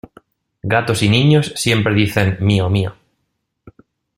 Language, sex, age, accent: Spanish, male, 19-29, España: Centro-Sur peninsular (Madrid, Toledo, Castilla-La Mancha)